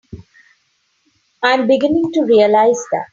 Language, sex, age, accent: English, female, 50-59, India and South Asia (India, Pakistan, Sri Lanka)